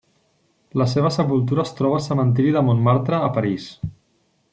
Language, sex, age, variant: Catalan, male, 30-39, Central